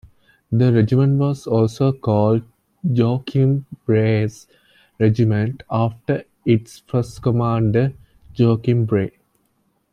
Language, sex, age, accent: English, male, 19-29, England English